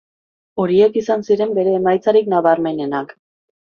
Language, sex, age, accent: Basque, female, 19-29, Mendebalekoa (Araba, Bizkaia, Gipuzkoako mendebaleko herri batzuk)